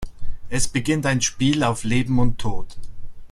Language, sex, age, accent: German, male, 40-49, Deutschland Deutsch